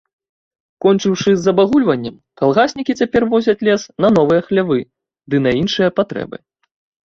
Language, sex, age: Belarusian, male, 30-39